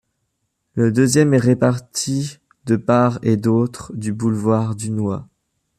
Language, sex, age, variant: French, male, 19-29, Français de métropole